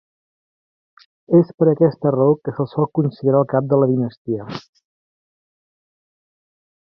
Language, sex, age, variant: Catalan, male, 40-49, Central